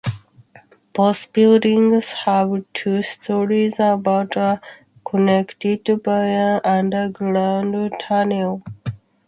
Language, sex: English, female